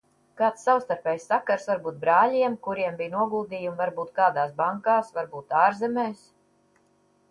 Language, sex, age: Latvian, female, 60-69